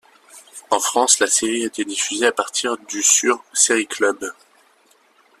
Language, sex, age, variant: French, male, 19-29, Français de métropole